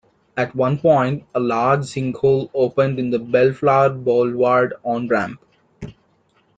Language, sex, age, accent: English, male, 19-29, India and South Asia (India, Pakistan, Sri Lanka)